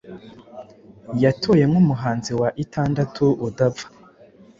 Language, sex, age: Kinyarwanda, male, 19-29